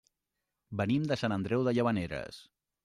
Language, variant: Catalan, Central